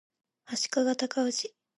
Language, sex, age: Japanese, female, under 19